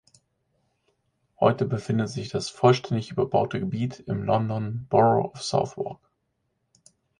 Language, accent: German, Deutschland Deutsch